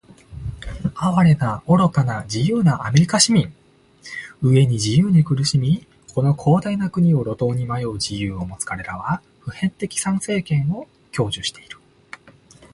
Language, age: Japanese, 19-29